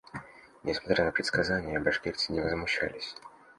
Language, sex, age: Russian, male, 19-29